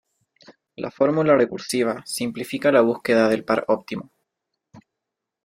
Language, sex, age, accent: Spanish, male, 19-29, México